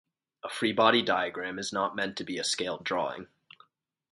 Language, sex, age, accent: English, male, 19-29, United States English